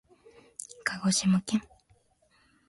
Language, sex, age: Japanese, female, 19-29